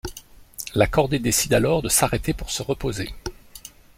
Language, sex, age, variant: French, male, 50-59, Français de métropole